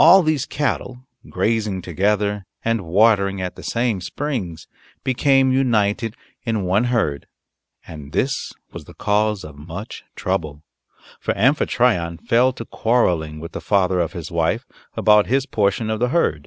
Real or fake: real